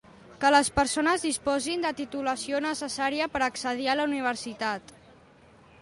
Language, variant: Catalan, Central